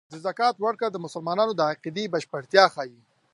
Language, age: Pashto, 19-29